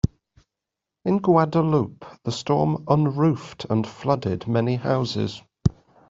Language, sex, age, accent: English, male, 30-39, England English